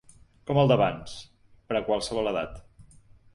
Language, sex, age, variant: Catalan, male, 50-59, Septentrional